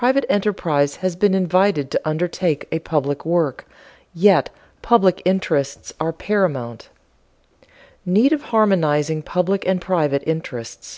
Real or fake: real